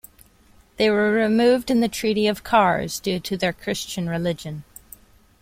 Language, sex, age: English, female, 19-29